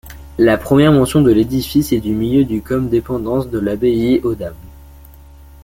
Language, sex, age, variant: French, male, under 19, Français de métropole